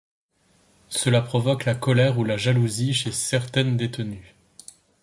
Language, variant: French, Français de métropole